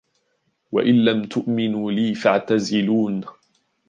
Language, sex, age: Arabic, male, 19-29